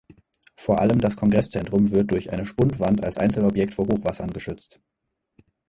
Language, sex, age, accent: German, male, 30-39, Deutschland Deutsch